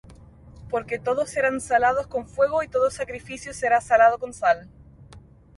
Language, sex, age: Spanish, female, 19-29